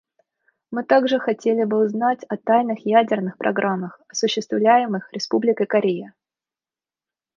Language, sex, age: Russian, female, 19-29